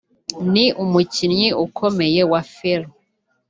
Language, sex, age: Kinyarwanda, female, under 19